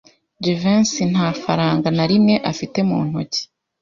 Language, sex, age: Kinyarwanda, female, 19-29